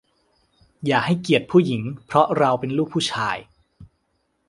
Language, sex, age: Thai, male, 30-39